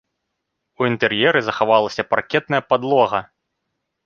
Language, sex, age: Belarusian, male, 19-29